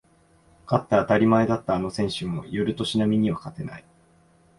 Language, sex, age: Japanese, male, 19-29